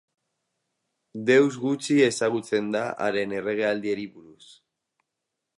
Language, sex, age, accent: Basque, male, 30-39, Mendebalekoa (Araba, Bizkaia, Gipuzkoako mendebaleko herri batzuk)